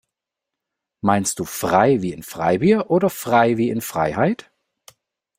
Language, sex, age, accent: German, male, 30-39, Deutschland Deutsch